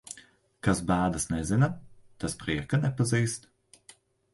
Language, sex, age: Latvian, male, 30-39